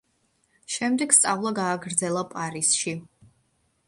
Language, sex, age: Georgian, female, 19-29